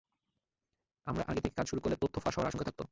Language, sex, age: Bengali, male, 19-29